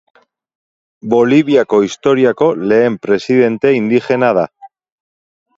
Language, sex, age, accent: Basque, male, 30-39, Erdialdekoa edo Nafarra (Gipuzkoa, Nafarroa)